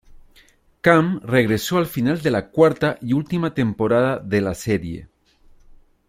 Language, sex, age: Spanish, male, 40-49